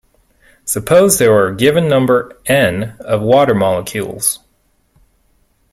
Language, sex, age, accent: English, male, 30-39, United States English